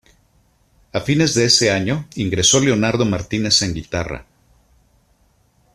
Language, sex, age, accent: Spanish, male, 50-59, México